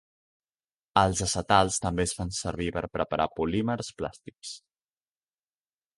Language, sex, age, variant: Catalan, male, under 19, Central